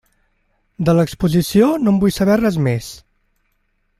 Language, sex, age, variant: Catalan, male, 19-29, Central